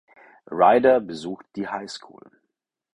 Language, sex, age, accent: German, male, 40-49, Deutschland Deutsch